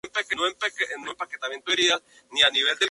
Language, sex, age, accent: Spanish, female, under 19, México